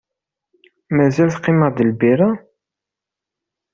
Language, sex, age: Kabyle, male, 19-29